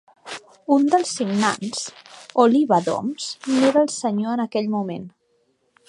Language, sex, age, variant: Catalan, female, 19-29, Central